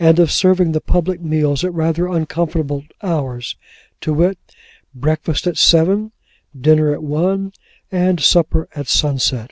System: none